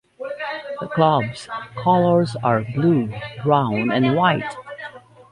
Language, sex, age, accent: English, female, 50-59, United States English